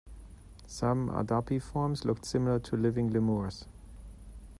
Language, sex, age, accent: English, male, 40-49, England English